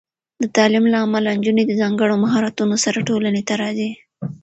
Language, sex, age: Pashto, female, 19-29